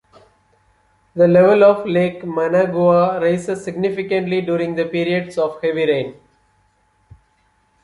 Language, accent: English, India and South Asia (India, Pakistan, Sri Lanka)